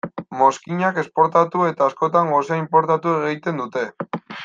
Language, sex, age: Basque, male, 19-29